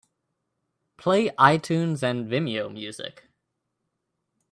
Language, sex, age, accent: English, male, 19-29, United States English